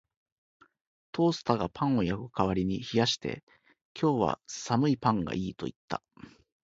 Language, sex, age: Japanese, male, 40-49